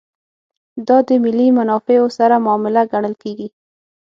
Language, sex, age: Pashto, female, 19-29